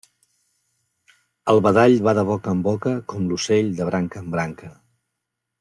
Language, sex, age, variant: Catalan, male, 50-59, Central